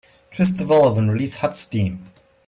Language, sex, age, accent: English, male, 40-49, Southern African (South Africa, Zimbabwe, Namibia)